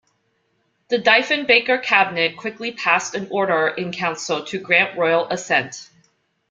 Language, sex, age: English, female, 40-49